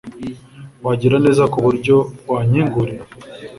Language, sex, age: Kinyarwanda, male, 19-29